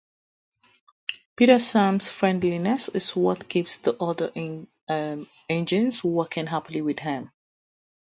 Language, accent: English, England English